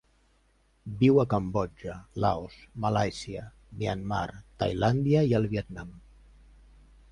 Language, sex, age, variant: Catalan, male, 50-59, Central